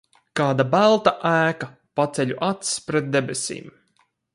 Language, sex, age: Latvian, male, 30-39